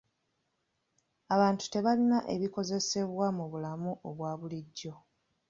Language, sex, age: Ganda, female, 19-29